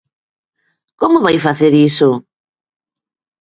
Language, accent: Galician, Normativo (estándar)